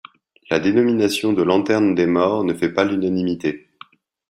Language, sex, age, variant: French, male, 30-39, Français de métropole